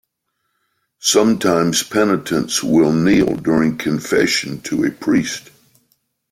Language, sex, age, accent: English, male, 60-69, United States English